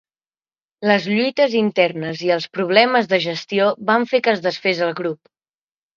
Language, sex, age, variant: Catalan, male, under 19, Central